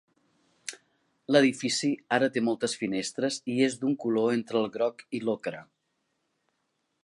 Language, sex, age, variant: Catalan, female, 50-59, Central